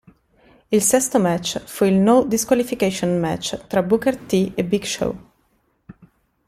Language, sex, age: Italian, female, 30-39